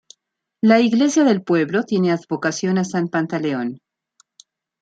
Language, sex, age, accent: Spanish, female, 50-59, México